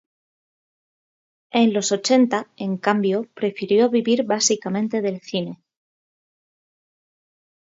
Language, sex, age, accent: Spanish, female, 30-39, España: Norte peninsular (Asturias, Castilla y León, Cantabria, País Vasco, Navarra, Aragón, La Rioja, Guadalajara, Cuenca)